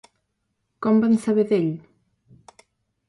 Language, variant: Catalan, Central